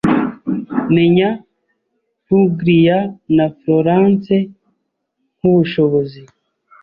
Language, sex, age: Kinyarwanda, male, 30-39